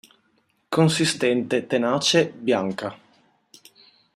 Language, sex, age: Italian, male, 30-39